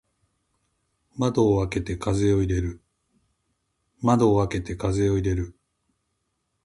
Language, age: Japanese, 50-59